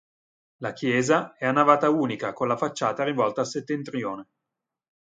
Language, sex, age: Italian, male, 40-49